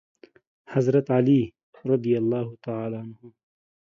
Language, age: Pashto, 19-29